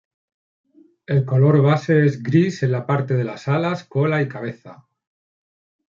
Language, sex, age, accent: Spanish, male, 40-49, España: Norte peninsular (Asturias, Castilla y León, Cantabria, País Vasco, Navarra, Aragón, La Rioja, Guadalajara, Cuenca)